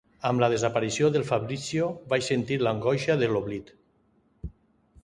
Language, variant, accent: Catalan, Alacantí, valencià